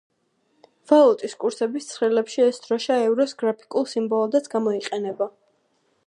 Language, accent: Georgian, მშვიდი